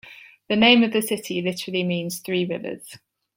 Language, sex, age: English, female, 30-39